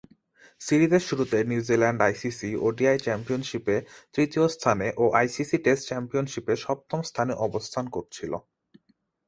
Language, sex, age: Bengali, male, 19-29